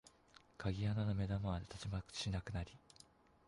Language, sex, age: Japanese, male, 19-29